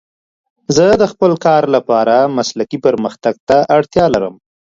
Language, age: Pashto, 30-39